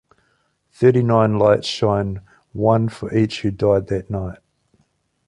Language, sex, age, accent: English, male, 40-49, New Zealand English